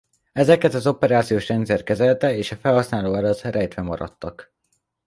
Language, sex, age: Hungarian, male, under 19